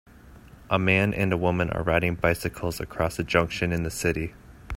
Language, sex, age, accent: English, male, 19-29, Canadian English